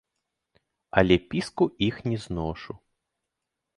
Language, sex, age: Belarusian, male, 30-39